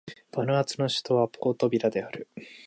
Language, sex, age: Japanese, male, 19-29